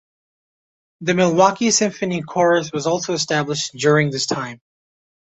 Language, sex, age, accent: English, male, 19-29, United States English